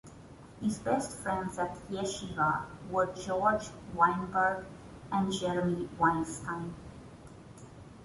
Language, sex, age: English, female, 30-39